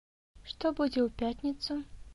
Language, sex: Belarusian, female